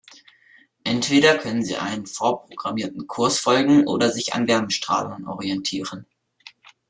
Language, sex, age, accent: German, male, under 19, Deutschland Deutsch